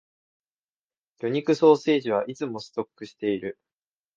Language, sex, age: Japanese, male, under 19